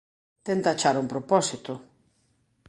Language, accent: Galician, Normativo (estándar)